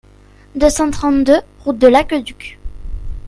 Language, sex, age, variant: French, female, under 19, Français de métropole